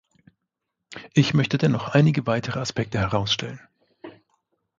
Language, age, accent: German, 40-49, Deutschland Deutsch